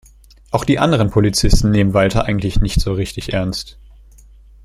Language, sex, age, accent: German, male, under 19, Deutschland Deutsch